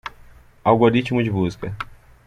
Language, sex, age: Portuguese, male, 30-39